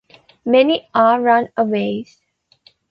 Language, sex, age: English, female, 19-29